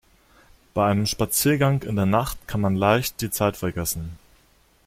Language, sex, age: German, male, 30-39